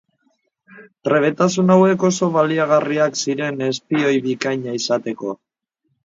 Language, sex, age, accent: Basque, female, 50-59, Mendebalekoa (Araba, Bizkaia, Gipuzkoako mendebaleko herri batzuk)